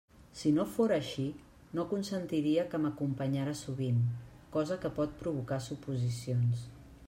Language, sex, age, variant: Catalan, female, 40-49, Central